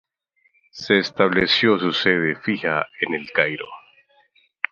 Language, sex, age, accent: Spanish, male, 30-39, América central